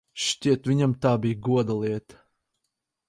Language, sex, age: Latvian, male, 19-29